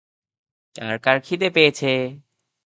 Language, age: Bengali, 19-29